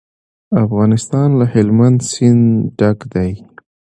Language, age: Pashto, 19-29